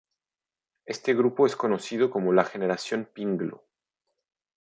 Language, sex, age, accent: Spanish, male, 30-39, México